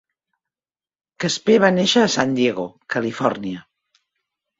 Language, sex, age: Catalan, female, 50-59